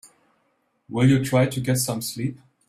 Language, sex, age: English, male, 19-29